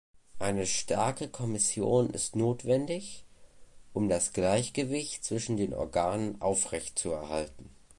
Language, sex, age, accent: German, male, under 19, Deutschland Deutsch